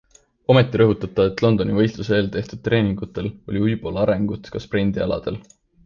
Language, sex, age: Estonian, male, 19-29